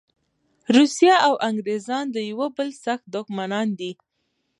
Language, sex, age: Pashto, female, under 19